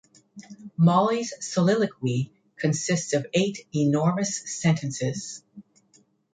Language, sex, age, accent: English, female, 60-69, Canadian English